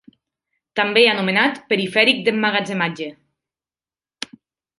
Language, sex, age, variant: Catalan, female, 30-39, Nord-Occidental